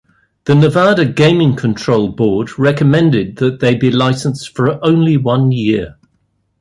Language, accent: English, England English